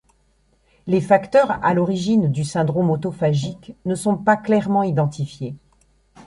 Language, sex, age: French, female, 50-59